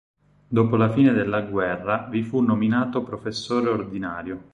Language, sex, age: Italian, male, 19-29